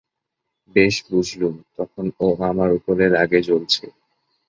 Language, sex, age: Bengali, male, 19-29